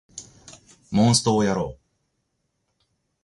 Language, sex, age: Japanese, male, 40-49